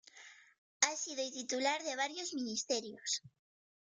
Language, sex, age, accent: Spanish, female, under 19, España: Norte peninsular (Asturias, Castilla y León, Cantabria, País Vasco, Navarra, Aragón, La Rioja, Guadalajara, Cuenca)